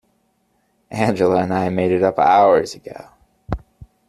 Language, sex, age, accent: English, male, 30-39, United States English